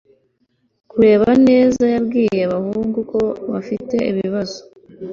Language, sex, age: Kinyarwanda, female, 19-29